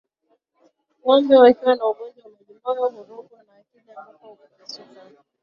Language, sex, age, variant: Swahili, female, 19-29, Kiswahili cha Bara ya Kenya